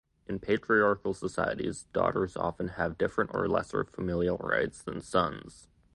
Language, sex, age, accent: English, male, 19-29, United States English